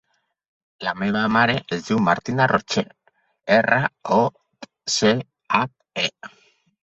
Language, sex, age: Catalan, male, 50-59